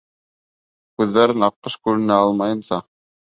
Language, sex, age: Bashkir, male, 19-29